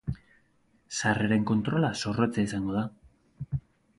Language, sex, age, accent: Basque, male, 30-39, Mendebalekoa (Araba, Bizkaia, Gipuzkoako mendebaleko herri batzuk)